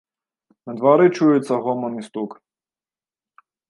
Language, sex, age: Belarusian, male, 19-29